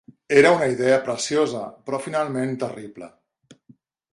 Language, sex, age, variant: Catalan, male, 50-59, Central